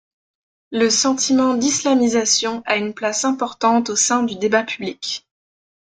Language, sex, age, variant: French, female, 19-29, Français de métropole